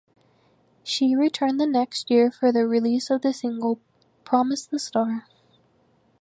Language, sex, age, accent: English, female, 19-29, United States English